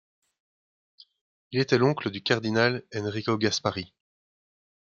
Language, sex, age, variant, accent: French, male, 30-39, Français d'Europe, Français de Belgique